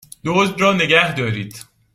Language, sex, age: Persian, male, 30-39